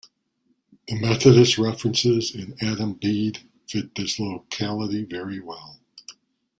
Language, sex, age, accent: English, male, 60-69, United States English